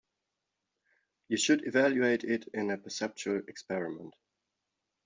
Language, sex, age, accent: English, male, 40-49, England English